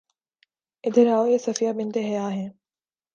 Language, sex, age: Urdu, female, 19-29